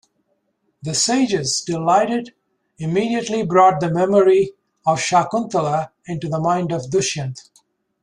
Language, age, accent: English, 50-59, United States English